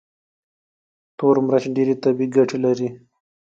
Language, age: Pashto, 19-29